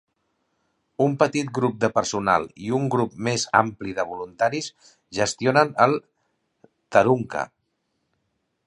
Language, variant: Catalan, Central